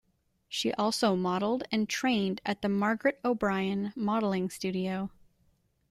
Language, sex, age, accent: English, female, 19-29, United States English